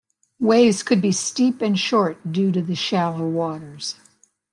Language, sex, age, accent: English, female, 70-79, United States English